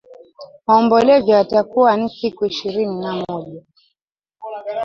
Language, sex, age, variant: Swahili, female, 19-29, Kiswahili cha Bara ya Kenya